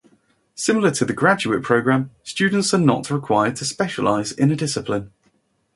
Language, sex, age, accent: English, male, 19-29, England English